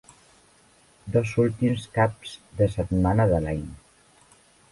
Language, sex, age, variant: Catalan, female, 50-59, Central